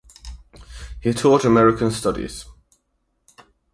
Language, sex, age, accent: English, male, 19-29, United States English; England English